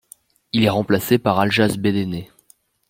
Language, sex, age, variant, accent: French, male, under 19, Français d'Europe, Français de Belgique